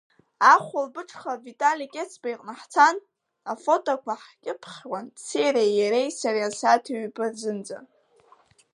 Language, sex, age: Abkhazian, female, under 19